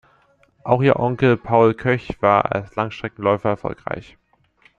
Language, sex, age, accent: German, male, under 19, Deutschland Deutsch